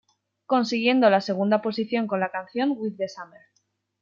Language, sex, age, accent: Spanish, female, 19-29, España: Centro-Sur peninsular (Madrid, Toledo, Castilla-La Mancha)